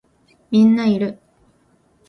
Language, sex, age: Japanese, female, 19-29